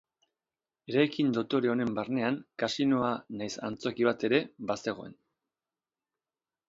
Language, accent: Basque, Erdialdekoa edo Nafarra (Gipuzkoa, Nafarroa)